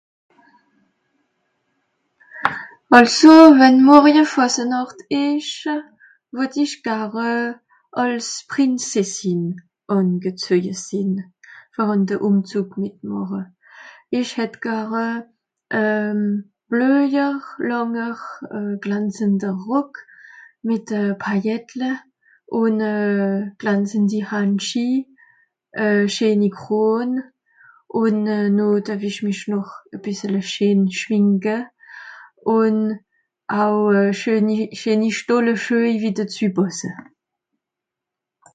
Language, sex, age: Swiss German, female, 30-39